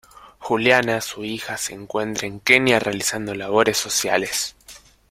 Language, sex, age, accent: Spanish, male, 19-29, Rioplatense: Argentina, Uruguay, este de Bolivia, Paraguay